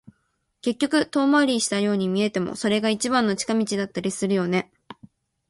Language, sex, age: Japanese, female, 19-29